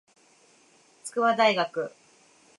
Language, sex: Japanese, female